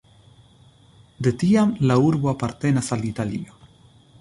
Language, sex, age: Esperanto, male, 19-29